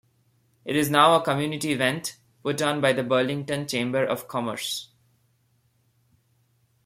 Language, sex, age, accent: English, male, 19-29, India and South Asia (India, Pakistan, Sri Lanka)